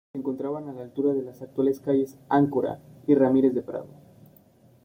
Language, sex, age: Spanish, male, 19-29